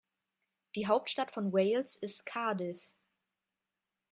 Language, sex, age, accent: German, female, 19-29, Deutschland Deutsch